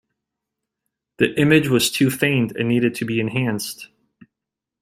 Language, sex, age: English, male, 30-39